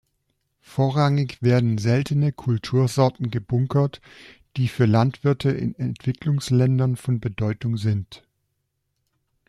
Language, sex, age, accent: German, male, 40-49, Deutschland Deutsch